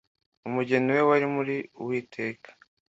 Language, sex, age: Kinyarwanda, male, under 19